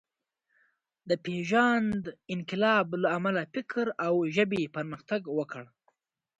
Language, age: Pashto, 19-29